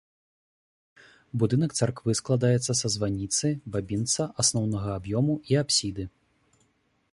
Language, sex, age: Belarusian, male, 19-29